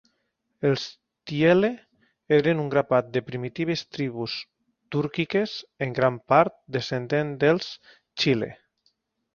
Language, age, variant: Catalan, 30-39, Nord-Occidental